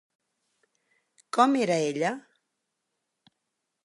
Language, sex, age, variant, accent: Catalan, female, 50-59, Central, central